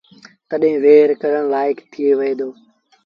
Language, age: Sindhi Bhil, under 19